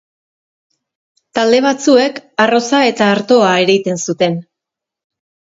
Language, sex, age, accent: Basque, female, 40-49, Erdialdekoa edo Nafarra (Gipuzkoa, Nafarroa)